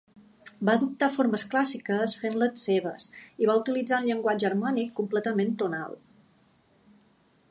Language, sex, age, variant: Catalan, female, 40-49, Balear